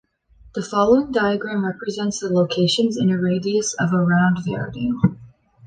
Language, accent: English, Canadian English